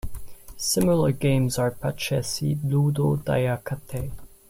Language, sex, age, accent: English, male, 19-29, United States English